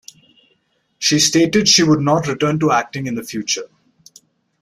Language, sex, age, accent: English, male, 30-39, India and South Asia (India, Pakistan, Sri Lanka)